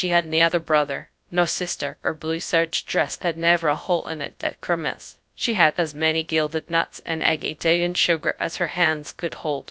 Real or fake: fake